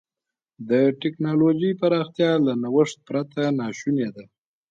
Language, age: Pashto, 30-39